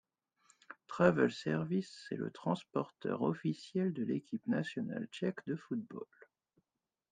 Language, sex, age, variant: French, male, 30-39, Français de métropole